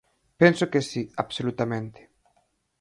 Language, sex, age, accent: Galician, male, 19-29, Central (gheada); Normativo (estándar)